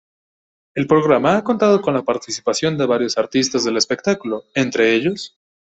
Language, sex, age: Spanish, male, 19-29